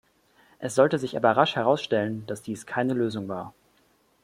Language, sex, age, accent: German, male, 19-29, Deutschland Deutsch